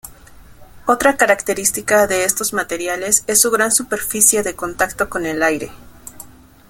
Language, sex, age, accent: Spanish, female, 30-39, México